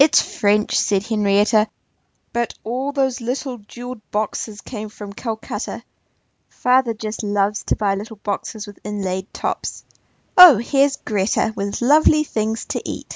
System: none